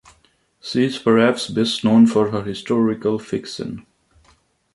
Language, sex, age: English, male, 19-29